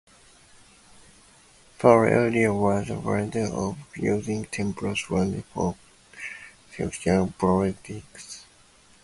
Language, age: English, 19-29